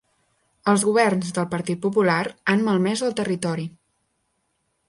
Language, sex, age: Catalan, female, 19-29